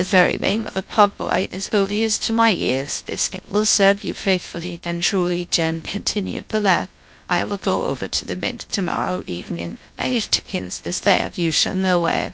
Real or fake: fake